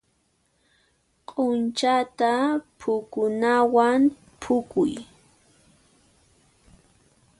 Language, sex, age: Puno Quechua, female, 19-29